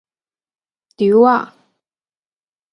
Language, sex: Min Nan Chinese, female